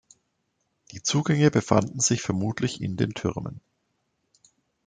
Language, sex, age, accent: German, male, 40-49, Deutschland Deutsch